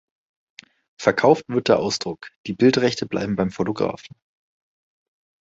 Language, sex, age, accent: German, male, 19-29, Deutschland Deutsch